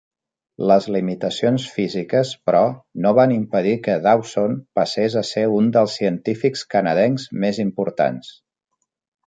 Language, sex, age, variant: Catalan, male, 40-49, Central